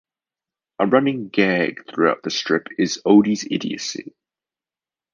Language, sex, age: English, male, under 19